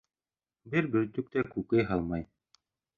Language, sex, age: Bashkir, male, 30-39